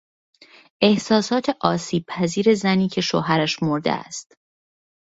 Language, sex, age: Persian, female, 19-29